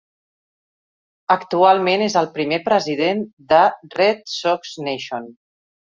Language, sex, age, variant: Catalan, female, 40-49, Central